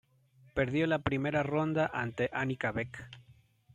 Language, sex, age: Spanish, male, 30-39